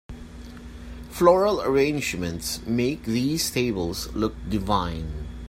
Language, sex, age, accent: English, male, 40-49, Filipino